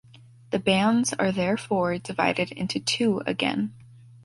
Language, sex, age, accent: English, female, under 19, United States English